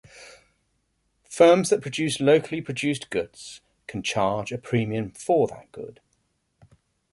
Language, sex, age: English, male, 40-49